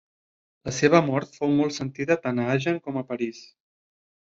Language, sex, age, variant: Catalan, male, 30-39, Central